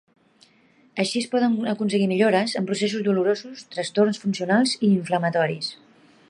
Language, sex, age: Catalan, female, 40-49